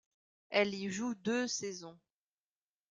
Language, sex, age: French, female, under 19